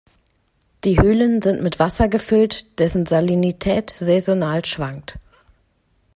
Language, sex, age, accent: German, female, 30-39, Deutschland Deutsch